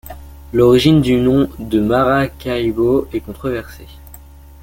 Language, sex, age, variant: French, male, under 19, Français de métropole